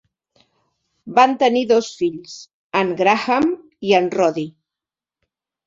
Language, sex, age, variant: Catalan, female, 50-59, Central